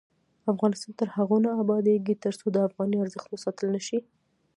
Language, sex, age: Pashto, female, 19-29